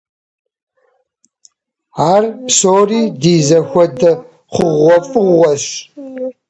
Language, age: Kabardian, 40-49